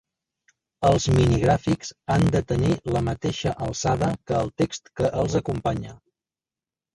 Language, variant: Catalan, Central